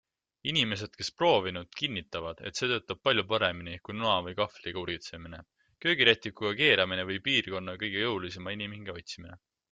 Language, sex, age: Estonian, male, 19-29